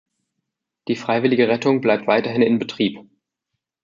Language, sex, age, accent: German, male, 19-29, Deutschland Deutsch